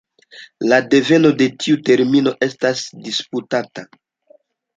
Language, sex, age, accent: Esperanto, male, 19-29, Internacia